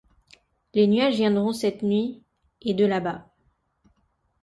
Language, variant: French, Français de métropole